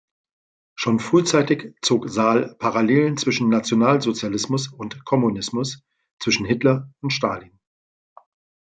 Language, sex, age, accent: German, male, 50-59, Deutschland Deutsch